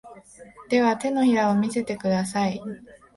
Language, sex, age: Japanese, female, 19-29